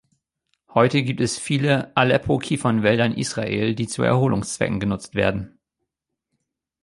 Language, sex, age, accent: German, male, 30-39, Deutschland Deutsch